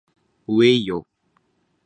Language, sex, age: Japanese, male, 19-29